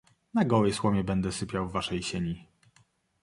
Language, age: Polish, 40-49